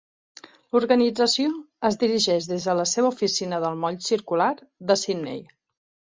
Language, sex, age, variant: Catalan, female, 30-39, Central